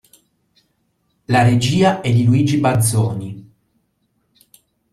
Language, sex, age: Italian, male, 50-59